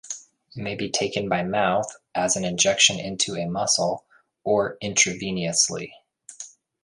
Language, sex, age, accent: English, male, 30-39, United States English